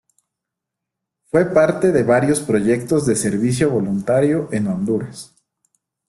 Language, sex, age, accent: Spanish, male, 30-39, México